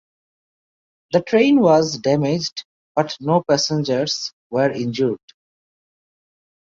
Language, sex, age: English, male, 19-29